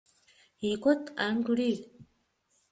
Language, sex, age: English, female, 40-49